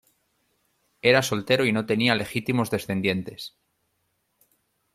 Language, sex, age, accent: Spanish, male, 40-49, España: Norte peninsular (Asturias, Castilla y León, Cantabria, País Vasco, Navarra, Aragón, La Rioja, Guadalajara, Cuenca)